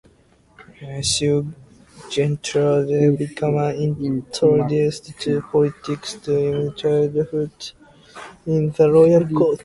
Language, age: English, 19-29